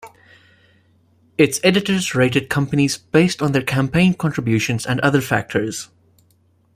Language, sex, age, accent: English, male, 19-29, Southern African (South Africa, Zimbabwe, Namibia)